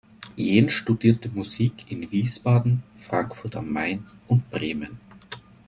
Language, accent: German, Österreichisches Deutsch